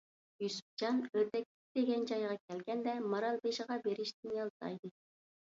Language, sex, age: Uyghur, female, 19-29